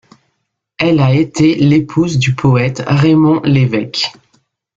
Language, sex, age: French, female, 40-49